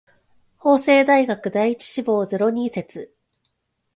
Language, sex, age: Japanese, female, 30-39